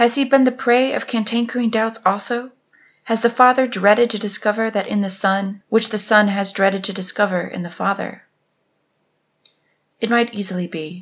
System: none